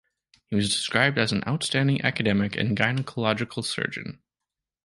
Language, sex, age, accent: English, male, 19-29, Canadian English